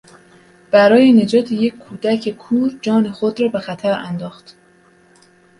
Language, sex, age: Persian, female, 19-29